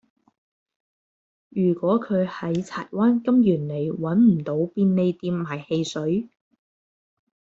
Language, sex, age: Cantonese, female, 30-39